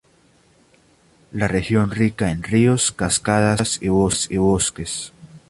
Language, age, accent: Spanish, 19-29, Andino-Pacífico: Colombia, Perú, Ecuador, oeste de Bolivia y Venezuela andina